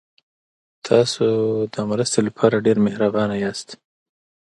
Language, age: Pashto, 19-29